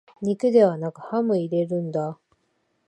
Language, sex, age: Japanese, female, 40-49